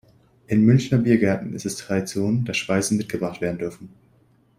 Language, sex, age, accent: German, male, under 19, Deutschland Deutsch